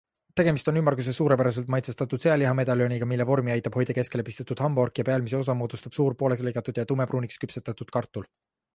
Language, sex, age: Estonian, male, 19-29